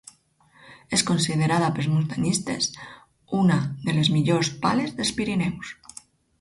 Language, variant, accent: Catalan, Alacantí, valencià